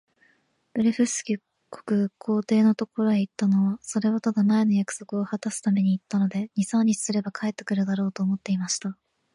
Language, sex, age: Japanese, female, 19-29